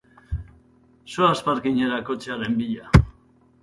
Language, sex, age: Basque, male, 50-59